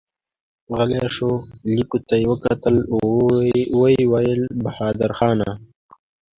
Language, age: Pashto, 19-29